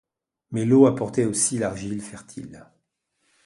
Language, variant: French, Français de métropole